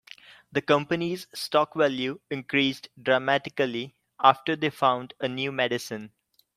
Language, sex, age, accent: English, male, 19-29, India and South Asia (India, Pakistan, Sri Lanka)